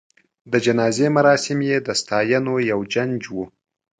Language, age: Pashto, 19-29